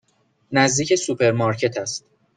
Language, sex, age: Persian, male, 19-29